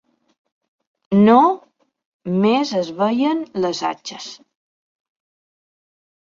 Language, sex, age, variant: Catalan, female, 30-39, Balear